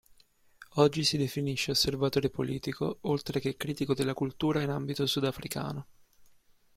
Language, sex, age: Italian, male, 19-29